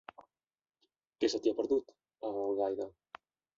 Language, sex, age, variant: Catalan, male, 19-29, Central